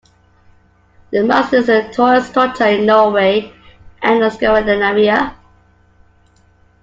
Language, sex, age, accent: English, female, 40-49, Scottish English